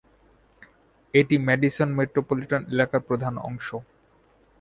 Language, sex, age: Bengali, male, 19-29